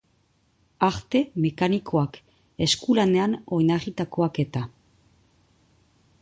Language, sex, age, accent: Basque, female, 40-49, Nafar-lapurtarra edo Zuberotarra (Lapurdi, Nafarroa Beherea, Zuberoa)